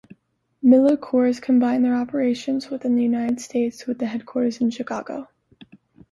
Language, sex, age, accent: English, female, 19-29, United States English